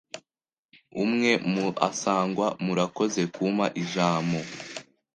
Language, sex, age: Kinyarwanda, male, under 19